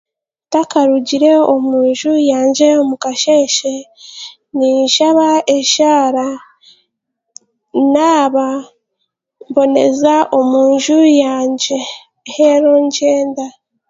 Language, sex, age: Chiga, female, 19-29